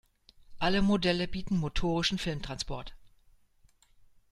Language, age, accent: German, 60-69, Deutschland Deutsch